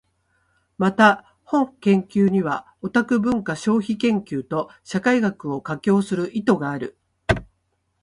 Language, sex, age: Japanese, female, 60-69